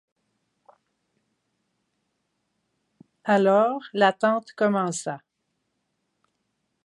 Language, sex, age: French, female, 50-59